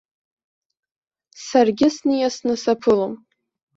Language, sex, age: Abkhazian, female, under 19